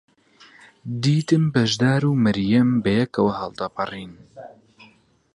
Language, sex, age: Central Kurdish, male, 19-29